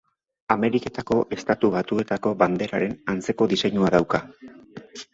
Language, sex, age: Basque, male, 50-59